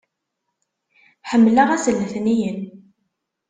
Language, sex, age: Kabyle, female, 19-29